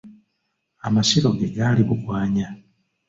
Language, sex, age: Ganda, male, 40-49